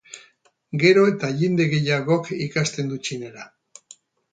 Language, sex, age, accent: Basque, male, 60-69, Erdialdekoa edo Nafarra (Gipuzkoa, Nafarroa)